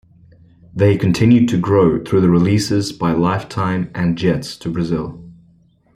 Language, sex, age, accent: English, male, 30-39, Australian English